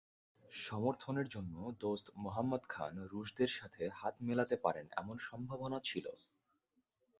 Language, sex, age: Bengali, male, 19-29